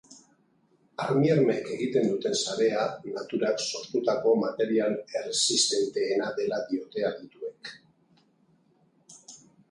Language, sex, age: Basque, male, 50-59